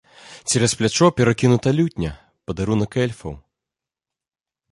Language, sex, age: Belarusian, male, 30-39